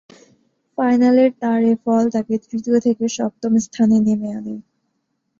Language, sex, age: Bengali, female, under 19